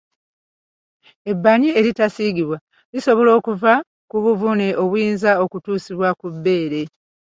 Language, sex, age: Ganda, female, 50-59